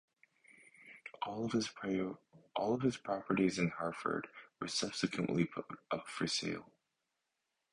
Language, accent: English, United States English